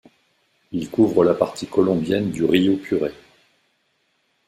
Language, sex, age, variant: French, male, 50-59, Français de métropole